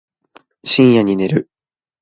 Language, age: Japanese, 19-29